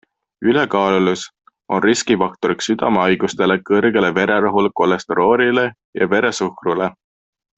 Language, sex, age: Estonian, male, 19-29